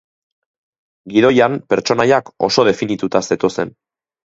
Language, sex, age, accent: Basque, male, 30-39, Mendebalekoa (Araba, Bizkaia, Gipuzkoako mendebaleko herri batzuk)